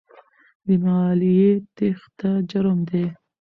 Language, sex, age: Pashto, female, 19-29